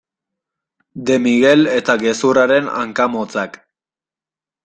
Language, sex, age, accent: Basque, male, 19-29, Mendebalekoa (Araba, Bizkaia, Gipuzkoako mendebaleko herri batzuk)